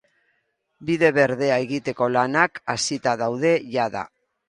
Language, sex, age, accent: Basque, female, 60-69, Erdialdekoa edo Nafarra (Gipuzkoa, Nafarroa)